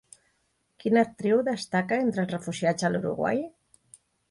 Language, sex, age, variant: Catalan, female, 60-69, Central